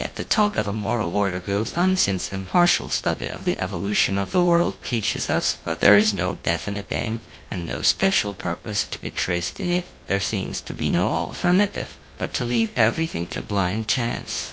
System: TTS, GlowTTS